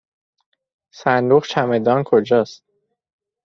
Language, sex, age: Persian, male, 19-29